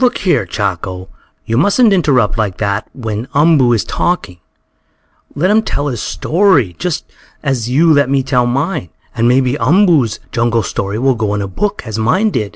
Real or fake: real